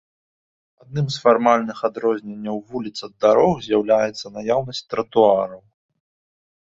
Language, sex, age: Belarusian, male, 19-29